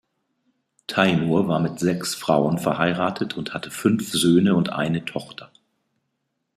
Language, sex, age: German, male, 50-59